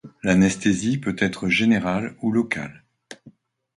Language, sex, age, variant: French, male, 60-69, Français de métropole